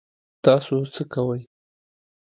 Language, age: Pashto, 19-29